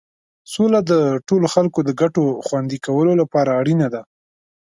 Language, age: Pashto, 19-29